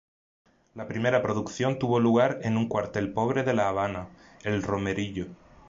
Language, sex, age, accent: Spanish, male, 19-29, España: Sur peninsular (Andalucia, Extremadura, Murcia)